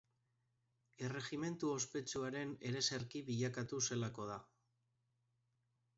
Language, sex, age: Basque, male, 40-49